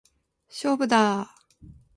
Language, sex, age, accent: Japanese, female, 50-59, 標準語